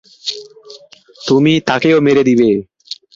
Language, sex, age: Bengali, male, 19-29